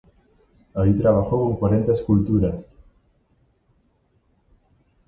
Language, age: Spanish, 19-29